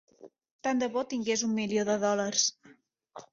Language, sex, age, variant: Catalan, female, 30-39, Central